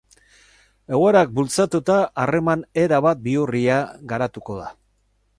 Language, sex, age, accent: Basque, male, 60-69, Mendebalekoa (Araba, Bizkaia, Gipuzkoako mendebaleko herri batzuk)